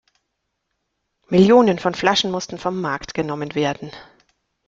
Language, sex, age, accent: German, female, 40-49, Deutschland Deutsch